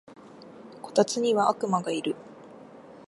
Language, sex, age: Japanese, female, 19-29